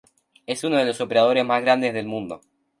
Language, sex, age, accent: Spanish, male, under 19, Rioplatense: Argentina, Uruguay, este de Bolivia, Paraguay